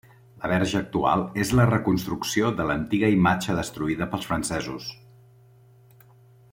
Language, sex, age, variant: Catalan, male, 40-49, Central